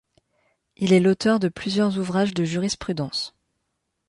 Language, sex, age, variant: French, female, 30-39, Français de métropole